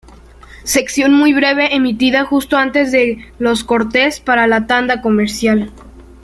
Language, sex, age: Spanish, male, under 19